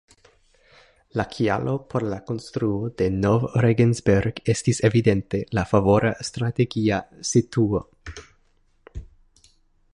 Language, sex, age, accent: Esperanto, male, 19-29, Internacia